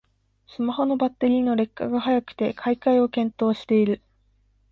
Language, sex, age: Japanese, female, under 19